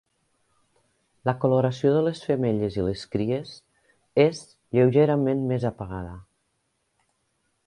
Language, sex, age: Catalan, female, 50-59